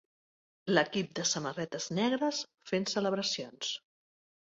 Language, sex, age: Catalan, female, 60-69